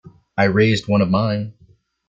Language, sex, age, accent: English, male, 19-29, United States English